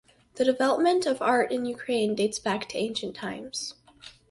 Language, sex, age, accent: English, female, under 19, United States English